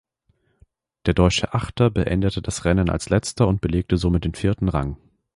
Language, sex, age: German, male, 19-29